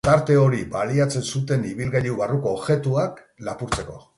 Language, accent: Basque, Mendebalekoa (Araba, Bizkaia, Gipuzkoako mendebaleko herri batzuk)